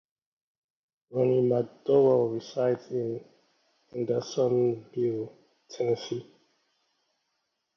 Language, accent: English, Nigerian